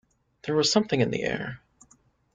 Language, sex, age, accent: English, male, 19-29, United States English